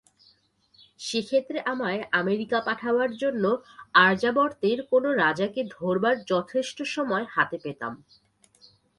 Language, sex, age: Bengali, female, 19-29